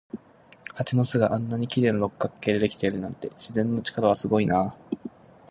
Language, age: Japanese, under 19